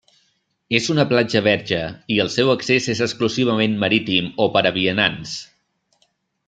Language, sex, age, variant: Catalan, male, 30-39, Nord-Occidental